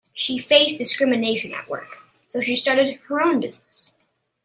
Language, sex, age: English, male, under 19